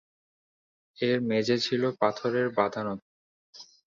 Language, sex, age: Bengali, male, 19-29